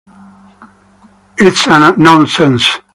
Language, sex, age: English, male, 60-69